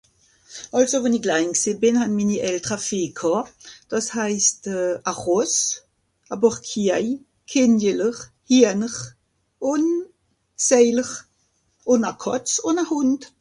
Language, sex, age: Swiss German, female, 50-59